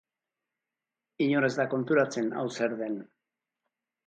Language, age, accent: Basque, 60-69, Erdialdekoa edo Nafarra (Gipuzkoa, Nafarroa)